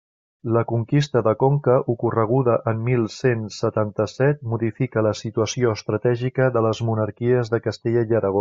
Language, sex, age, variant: Catalan, male, 40-49, Central